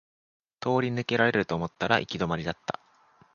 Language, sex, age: Japanese, male, 19-29